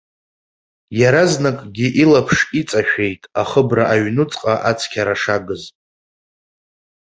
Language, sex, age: Abkhazian, male, 30-39